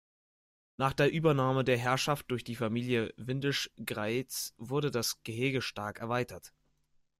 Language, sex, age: German, male, under 19